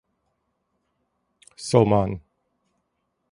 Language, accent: English, United States English